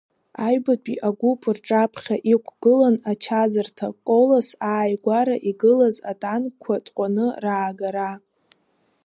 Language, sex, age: Abkhazian, female, under 19